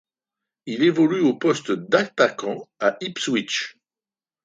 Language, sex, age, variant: French, male, 60-69, Français de métropole